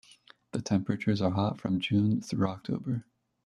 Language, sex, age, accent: English, male, 19-29, United States English